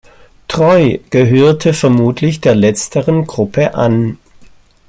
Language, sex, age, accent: German, male, 50-59, Deutschland Deutsch